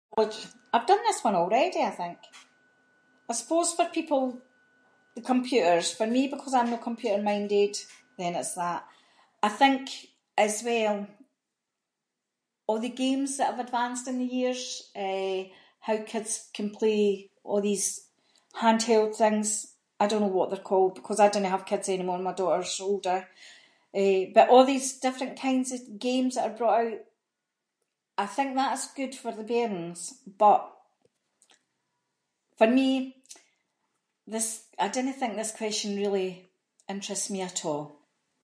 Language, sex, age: Scots, female, 50-59